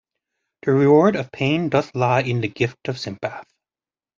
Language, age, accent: English, 30-39, Canadian English